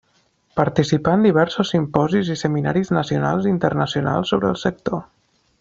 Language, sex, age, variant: Catalan, male, 19-29, Nord-Occidental